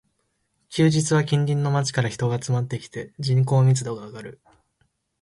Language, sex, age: Japanese, male, 19-29